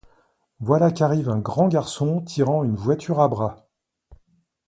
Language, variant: French, Français de métropole